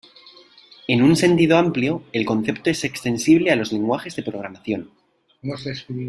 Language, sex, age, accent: Spanish, male, 19-29, España: Centro-Sur peninsular (Madrid, Toledo, Castilla-La Mancha)